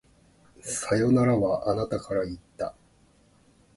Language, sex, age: Japanese, male, 30-39